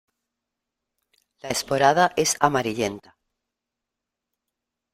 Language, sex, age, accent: Spanish, female, 50-59, España: Sur peninsular (Andalucia, Extremadura, Murcia)